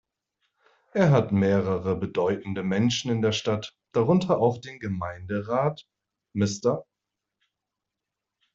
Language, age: German, 40-49